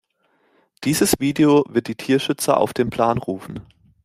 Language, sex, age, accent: German, male, 19-29, Deutschland Deutsch